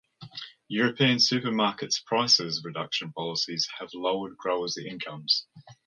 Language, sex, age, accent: English, male, 19-29, Australian English